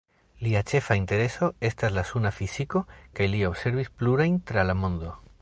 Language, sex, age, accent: Esperanto, male, 40-49, Internacia